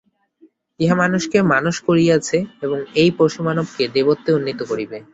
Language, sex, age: Bengali, male, under 19